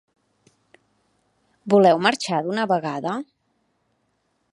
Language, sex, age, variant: Catalan, female, 30-39, Central